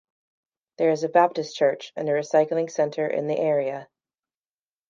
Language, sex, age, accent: English, female, 30-39, United States English